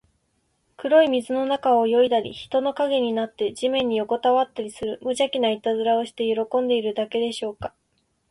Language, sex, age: Japanese, female, 19-29